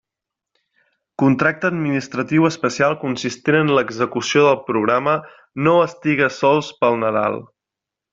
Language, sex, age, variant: Catalan, male, 19-29, Central